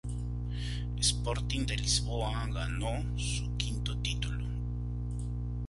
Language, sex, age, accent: Spanish, male, 30-39, Andino-Pacífico: Colombia, Perú, Ecuador, oeste de Bolivia y Venezuela andina